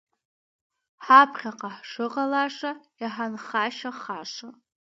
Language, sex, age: Abkhazian, female, under 19